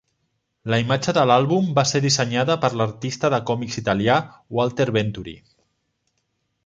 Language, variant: Catalan, Central